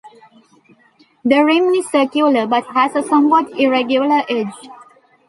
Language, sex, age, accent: English, female, 19-29, India and South Asia (India, Pakistan, Sri Lanka)